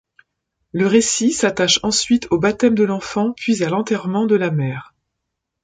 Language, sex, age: French, female, 50-59